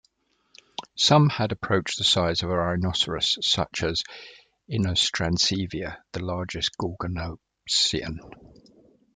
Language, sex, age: English, male, 60-69